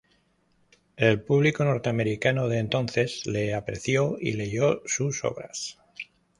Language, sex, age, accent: Spanish, male, 60-69, España: Norte peninsular (Asturias, Castilla y León, Cantabria, País Vasco, Navarra, Aragón, La Rioja, Guadalajara, Cuenca)